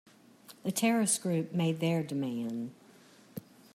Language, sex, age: English, female, 50-59